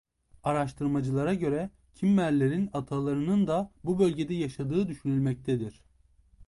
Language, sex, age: Turkish, male, 19-29